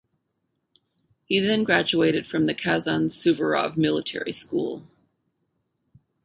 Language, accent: English, United States English